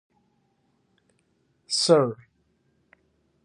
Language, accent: English, United States English